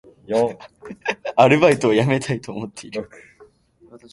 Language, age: Japanese, under 19